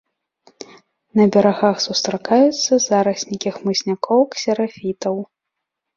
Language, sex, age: Belarusian, female, 19-29